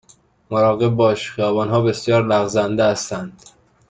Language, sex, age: Persian, male, 19-29